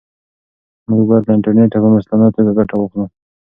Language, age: Pashto, 19-29